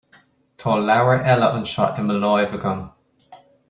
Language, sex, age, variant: Irish, male, 19-29, Gaeilge na Mumhan